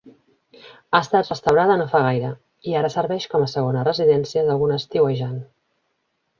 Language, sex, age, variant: Catalan, female, 40-49, Central